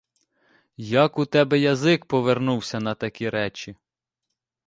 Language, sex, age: Ukrainian, male, 30-39